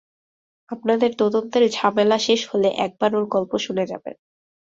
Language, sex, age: Bengali, female, 19-29